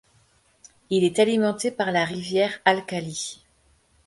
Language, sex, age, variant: French, female, 30-39, Français de métropole